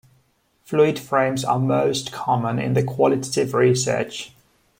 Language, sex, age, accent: English, male, 19-29, England English